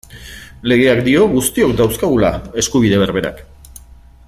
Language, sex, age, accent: Basque, male, 50-59, Mendebalekoa (Araba, Bizkaia, Gipuzkoako mendebaleko herri batzuk)